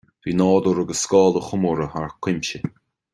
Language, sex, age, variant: Irish, male, 19-29, Gaeilge Chonnacht